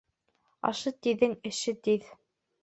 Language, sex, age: Bashkir, female, under 19